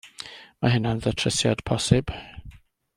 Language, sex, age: Welsh, male, 50-59